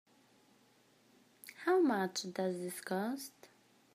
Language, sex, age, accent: English, female, 19-29, United States English